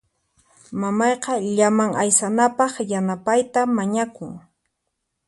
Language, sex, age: Puno Quechua, female, 19-29